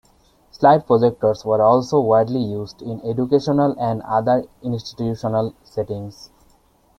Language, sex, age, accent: English, male, 19-29, India and South Asia (India, Pakistan, Sri Lanka)